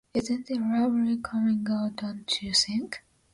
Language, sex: English, female